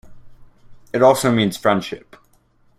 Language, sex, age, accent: English, male, under 19, United States English